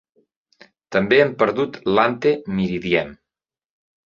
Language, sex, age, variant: Catalan, male, 30-39, Central